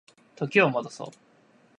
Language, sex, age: Japanese, male, 19-29